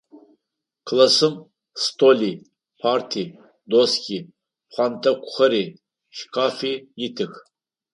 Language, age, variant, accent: Adyghe, 60-69, Адыгабзэ (Кирил, пстэумэ зэдыряе), Кıэмгуй (Çemguy)